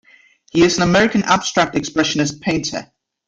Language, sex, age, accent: English, male, 19-29, England English